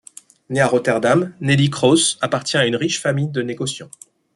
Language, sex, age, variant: French, male, 30-39, Français de métropole